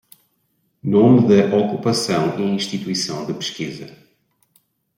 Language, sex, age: Portuguese, male, 40-49